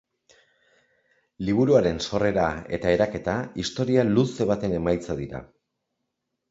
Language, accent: Basque, Erdialdekoa edo Nafarra (Gipuzkoa, Nafarroa)